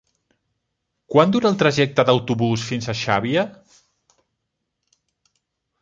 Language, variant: Catalan, Central